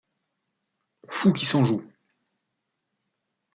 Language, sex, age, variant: French, male, 30-39, Français de métropole